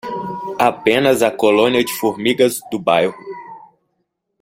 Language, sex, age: Portuguese, male, 19-29